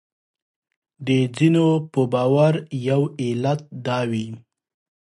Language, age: Pashto, 19-29